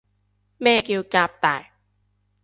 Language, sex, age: Cantonese, female, 19-29